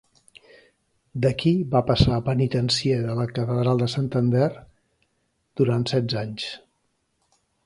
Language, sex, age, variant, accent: Catalan, male, 50-59, Central, central